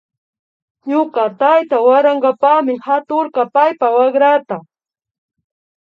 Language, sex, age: Imbabura Highland Quichua, female, 30-39